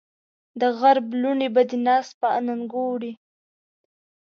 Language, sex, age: Pashto, female, 19-29